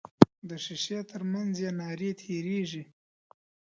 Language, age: Pashto, 30-39